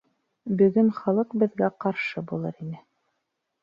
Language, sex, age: Bashkir, female, 40-49